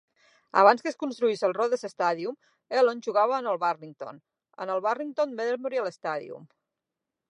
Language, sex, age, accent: Catalan, female, 40-49, central; nord-occidental